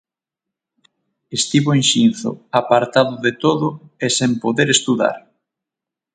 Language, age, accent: Galician, 30-39, Oriental (común en zona oriental); Normativo (estándar)